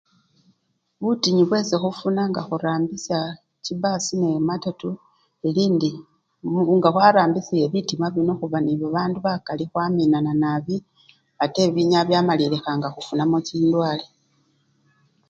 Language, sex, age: Luyia, female, 30-39